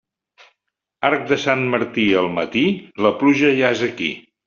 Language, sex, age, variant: Catalan, male, 70-79, Central